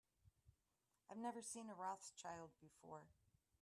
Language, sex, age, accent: English, female, 60-69, United States English